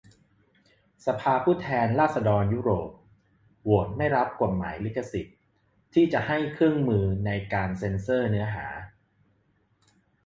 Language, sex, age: Thai, male, 30-39